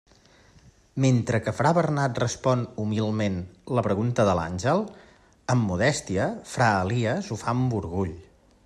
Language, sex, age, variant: Catalan, male, 30-39, Central